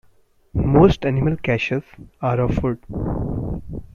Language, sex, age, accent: English, male, under 19, India and South Asia (India, Pakistan, Sri Lanka)